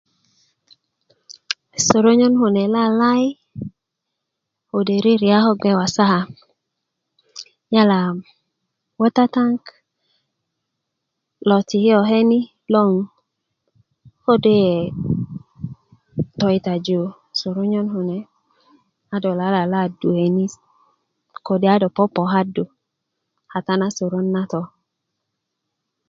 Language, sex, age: Kuku, female, 19-29